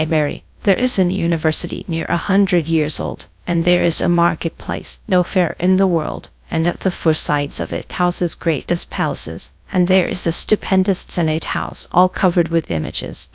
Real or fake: fake